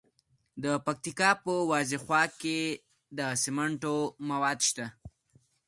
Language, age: Pashto, under 19